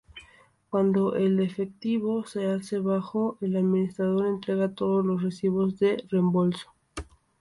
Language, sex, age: Spanish, female, under 19